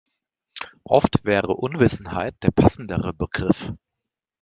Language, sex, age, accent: German, male, 30-39, Deutschland Deutsch